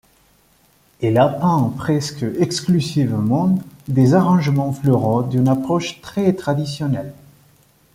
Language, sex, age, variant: French, male, 30-39, Français de métropole